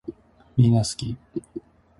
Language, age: Japanese, 30-39